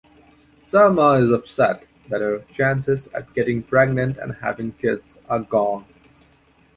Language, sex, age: English, male, 19-29